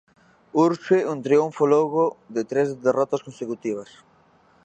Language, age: Galician, 19-29